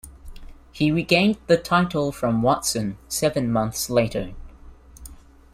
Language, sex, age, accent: English, male, 19-29, New Zealand English